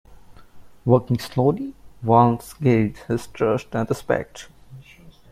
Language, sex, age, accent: English, male, 19-29, India and South Asia (India, Pakistan, Sri Lanka)